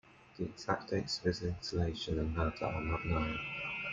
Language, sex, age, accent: English, male, under 19, England English